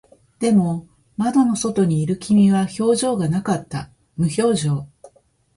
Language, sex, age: Japanese, female, 50-59